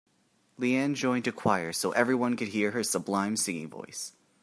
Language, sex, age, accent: English, male, 19-29, United States English